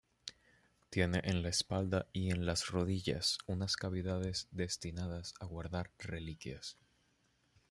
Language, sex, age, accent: Spanish, male, under 19, Caribe: Cuba, Venezuela, Puerto Rico, República Dominicana, Panamá, Colombia caribeña, México caribeño, Costa del golfo de México